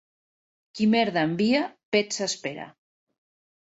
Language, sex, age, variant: Catalan, female, 40-49, Central